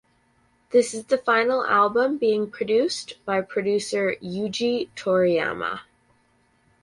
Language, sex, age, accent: English, female, 30-39, Canadian English